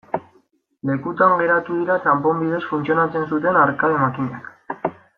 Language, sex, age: Basque, male, 19-29